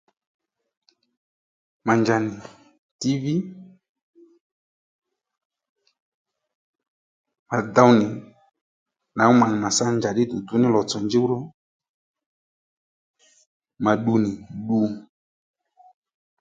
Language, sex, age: Lendu, male, 30-39